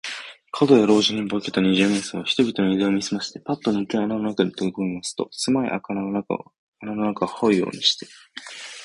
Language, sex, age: Japanese, male, 19-29